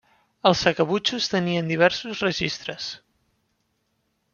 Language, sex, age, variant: Catalan, male, 19-29, Central